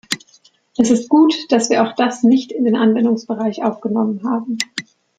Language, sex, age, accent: German, female, 19-29, Deutschland Deutsch